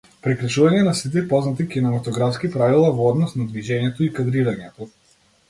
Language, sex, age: Macedonian, male, 19-29